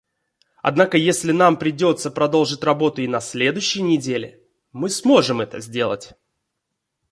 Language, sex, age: Russian, male, 19-29